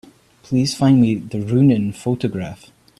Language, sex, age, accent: English, male, 19-29, Scottish English